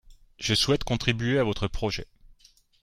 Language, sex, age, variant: French, male, 40-49, Français de métropole